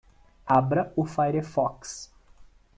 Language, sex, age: Portuguese, male, 30-39